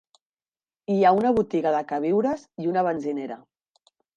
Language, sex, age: Catalan, female, 30-39